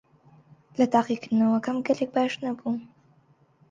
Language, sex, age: Central Kurdish, female, under 19